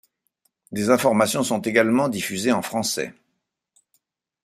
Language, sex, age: French, male, 60-69